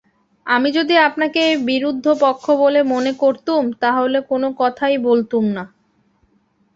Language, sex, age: Bengali, female, 19-29